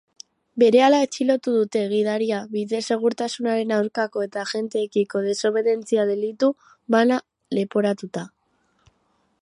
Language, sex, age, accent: Basque, female, under 19, Erdialdekoa edo Nafarra (Gipuzkoa, Nafarroa)